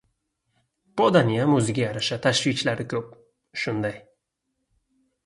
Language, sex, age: Uzbek, male, 19-29